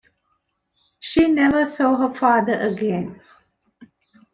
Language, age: English, 50-59